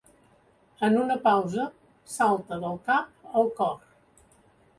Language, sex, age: Catalan, female, 70-79